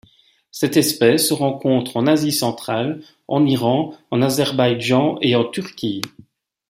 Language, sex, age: French, male, 50-59